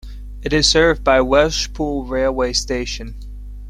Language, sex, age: English, male, 19-29